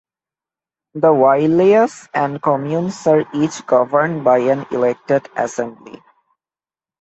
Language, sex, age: English, male, 19-29